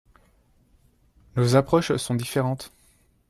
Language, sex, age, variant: French, male, 19-29, Français de métropole